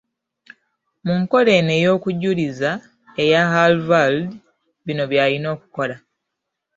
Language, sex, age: Ganda, female, 30-39